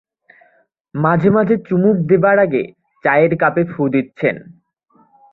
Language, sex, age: Bengali, male, under 19